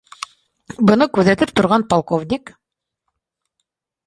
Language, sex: Bashkir, female